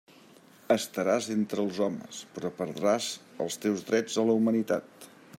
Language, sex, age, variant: Catalan, male, 60-69, Central